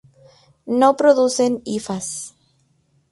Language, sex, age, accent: Spanish, female, 19-29, México